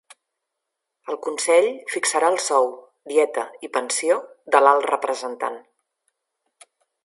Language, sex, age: Catalan, female, 40-49